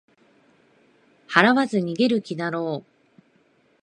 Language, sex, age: Japanese, female, 30-39